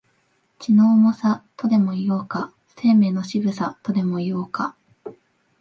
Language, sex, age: Japanese, female, 19-29